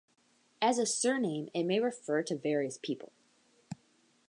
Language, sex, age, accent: English, female, under 19, United States English